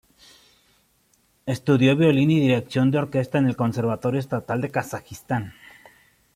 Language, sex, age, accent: Spanish, male, 19-29, México